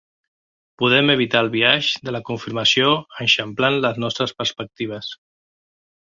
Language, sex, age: Catalan, male, 50-59